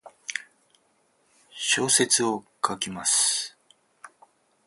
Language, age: Japanese, 50-59